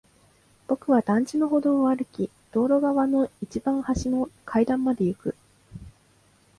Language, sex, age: Japanese, female, 19-29